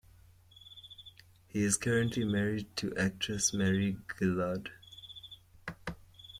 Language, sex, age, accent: English, male, 19-29, Southern African (South Africa, Zimbabwe, Namibia)